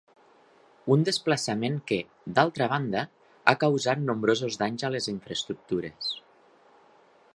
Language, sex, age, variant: Catalan, male, 40-49, Nord-Occidental